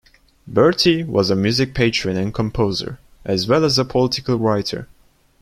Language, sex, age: English, male, 19-29